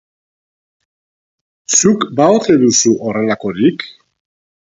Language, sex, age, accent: Basque, male, 50-59, Mendebalekoa (Araba, Bizkaia, Gipuzkoako mendebaleko herri batzuk)